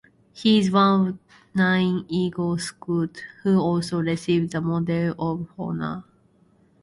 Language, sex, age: English, female, 19-29